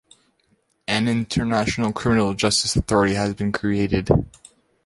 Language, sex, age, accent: English, male, 19-29, United States English